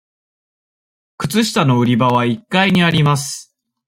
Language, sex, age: Japanese, male, 30-39